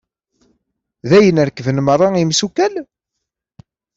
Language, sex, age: Kabyle, male, 30-39